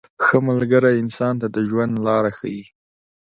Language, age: Pashto, 19-29